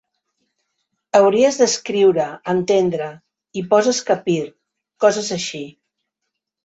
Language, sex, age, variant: Catalan, female, 50-59, Central